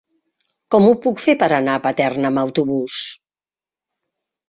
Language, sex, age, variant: Catalan, female, 60-69, Central